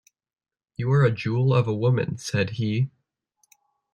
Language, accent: English, United States English